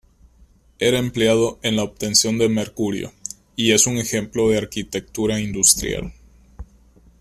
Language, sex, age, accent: Spanish, male, 19-29, México